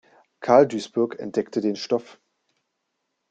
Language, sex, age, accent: German, male, 19-29, Deutschland Deutsch